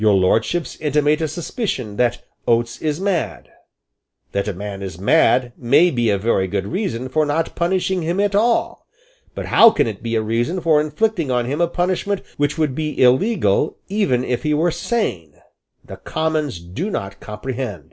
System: none